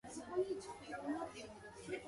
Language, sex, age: English, female, 19-29